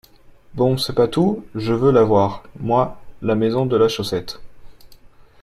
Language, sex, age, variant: French, male, 30-39, Français de métropole